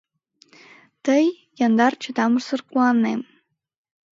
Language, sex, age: Mari, female, under 19